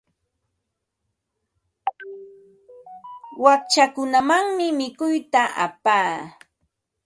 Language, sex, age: Ambo-Pasco Quechua, female, 50-59